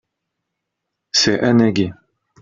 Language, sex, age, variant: French, male, 40-49, Français de métropole